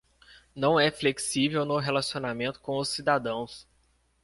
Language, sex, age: Portuguese, male, 19-29